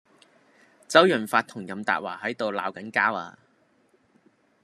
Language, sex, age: Cantonese, female, 19-29